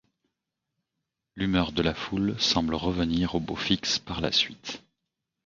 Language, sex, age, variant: French, male, 30-39, Français de métropole